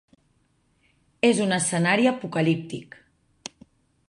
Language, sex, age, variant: Catalan, female, 40-49, Septentrional